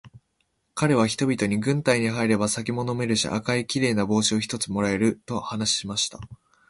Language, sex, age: Japanese, male, 19-29